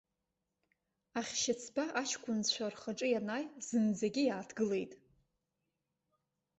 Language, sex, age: Abkhazian, female, 30-39